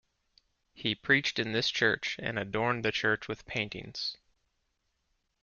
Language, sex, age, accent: English, male, 40-49, United States English